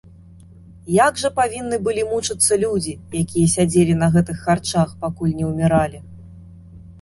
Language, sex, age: Belarusian, female, 30-39